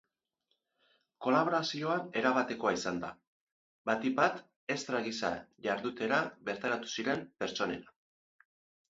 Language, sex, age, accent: Basque, male, 50-59, Erdialdekoa edo Nafarra (Gipuzkoa, Nafarroa)